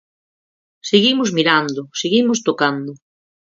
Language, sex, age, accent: Galician, female, 40-49, Oriental (común en zona oriental)